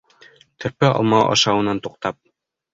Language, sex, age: Bashkir, male, under 19